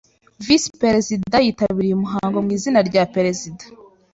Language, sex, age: Kinyarwanda, female, 19-29